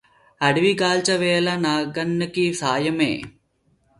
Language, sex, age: Telugu, male, 19-29